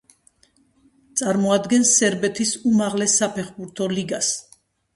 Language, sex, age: Georgian, female, 60-69